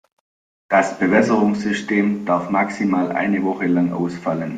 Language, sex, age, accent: German, male, 30-39, Deutschland Deutsch